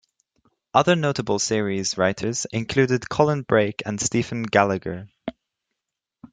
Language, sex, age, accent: English, male, under 19, England English